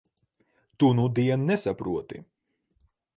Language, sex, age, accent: Latvian, male, 19-29, Krievu